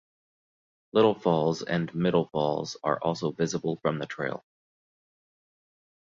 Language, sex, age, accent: English, male, 30-39, United States English